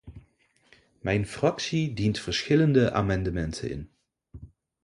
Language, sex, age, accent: Dutch, male, 30-39, Nederlands Nederlands